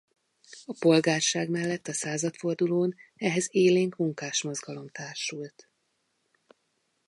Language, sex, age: Hungarian, female, 40-49